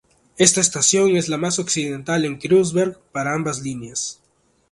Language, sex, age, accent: Spanish, male, 19-29, Andino-Pacífico: Colombia, Perú, Ecuador, oeste de Bolivia y Venezuela andina